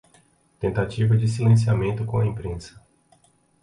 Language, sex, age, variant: Portuguese, male, 30-39, Portuguese (Brasil)